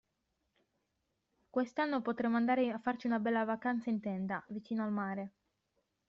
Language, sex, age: Italian, female, 19-29